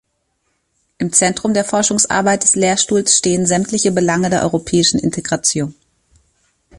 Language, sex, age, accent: German, female, 30-39, Deutschland Deutsch